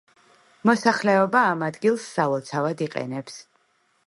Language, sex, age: Georgian, female, 40-49